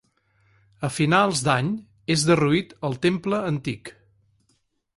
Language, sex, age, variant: Catalan, male, 50-59, Central